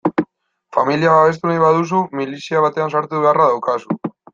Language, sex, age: Basque, male, 19-29